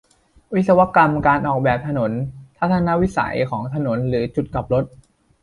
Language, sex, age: Thai, male, 19-29